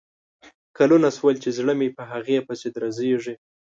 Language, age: Pashto, 19-29